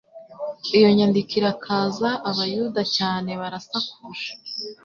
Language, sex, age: Kinyarwanda, female, 19-29